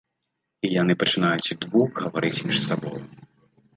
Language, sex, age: Belarusian, male, under 19